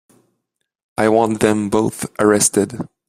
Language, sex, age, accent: English, male, 19-29, Canadian English